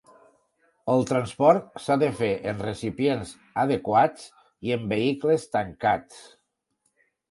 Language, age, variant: Catalan, 60-69, Tortosí